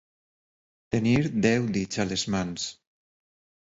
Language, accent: Catalan, valencià